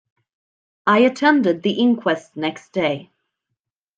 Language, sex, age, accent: English, female, 30-39, England English